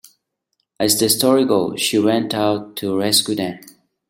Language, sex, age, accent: English, male, 19-29, United States English